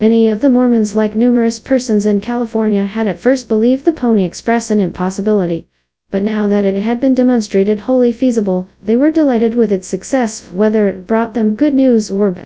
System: TTS, FastPitch